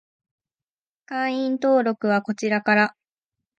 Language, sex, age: Japanese, female, 19-29